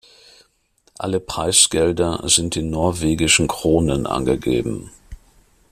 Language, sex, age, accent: German, male, 50-59, Deutschland Deutsch